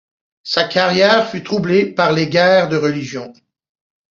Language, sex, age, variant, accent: French, male, 40-49, Français d'Amérique du Nord, Français du Canada